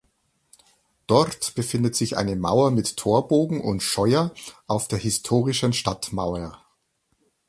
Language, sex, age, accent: German, male, 50-59, Deutschland Deutsch